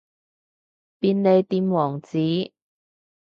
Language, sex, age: Cantonese, female, 30-39